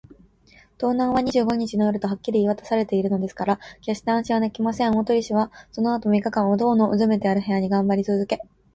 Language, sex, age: Japanese, female, 19-29